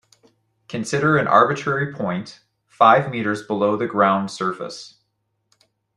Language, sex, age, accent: English, male, 30-39, United States English